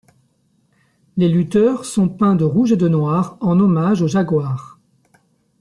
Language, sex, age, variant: French, male, 30-39, Français de métropole